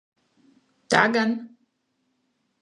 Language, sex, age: Latvian, female, 19-29